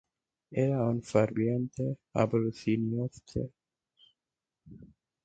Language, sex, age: Spanish, male, 19-29